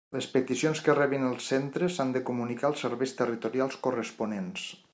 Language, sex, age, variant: Catalan, male, 40-49, Nord-Occidental